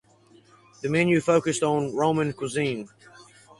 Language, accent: English, United States English